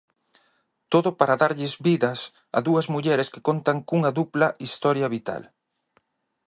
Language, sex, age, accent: Galician, male, 40-49, Normativo (estándar)